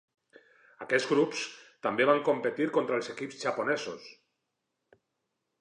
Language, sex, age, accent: Catalan, male, 40-49, valencià